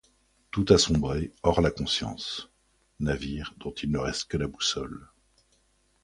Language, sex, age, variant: French, male, 50-59, Français de métropole